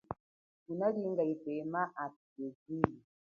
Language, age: Chokwe, 40-49